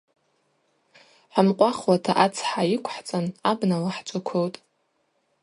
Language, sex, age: Abaza, female, 19-29